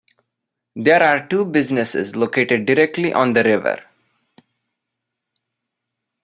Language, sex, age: English, male, 50-59